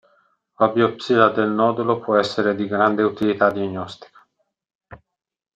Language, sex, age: Italian, male, 50-59